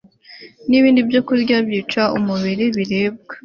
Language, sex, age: Kinyarwanda, female, 19-29